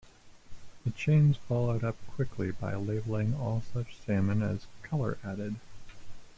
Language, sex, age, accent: English, male, 30-39, United States English